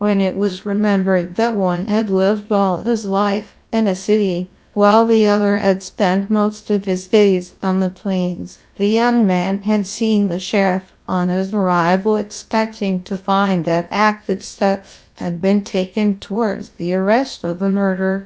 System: TTS, GlowTTS